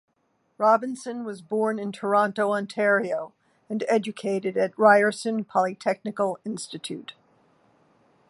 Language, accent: English, United States English